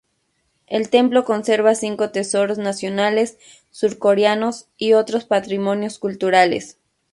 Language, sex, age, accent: Spanish, female, 30-39, México